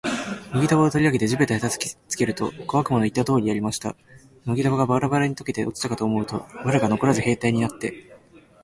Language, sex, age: Japanese, male, 19-29